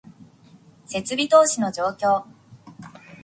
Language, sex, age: Japanese, female, 19-29